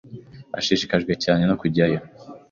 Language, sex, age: Kinyarwanda, male, 19-29